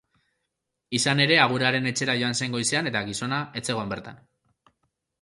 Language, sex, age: Basque, male, 19-29